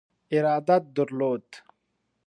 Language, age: Pashto, 19-29